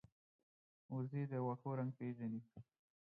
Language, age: Pashto, 19-29